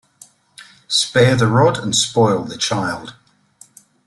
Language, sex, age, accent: English, male, 50-59, England English